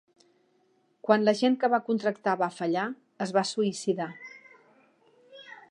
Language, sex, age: Catalan, female, 50-59